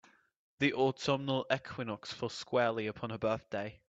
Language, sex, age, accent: English, male, 19-29, England English